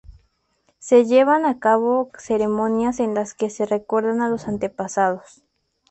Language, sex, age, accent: Spanish, male, 19-29, México